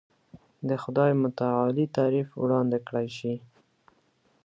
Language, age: Pashto, 19-29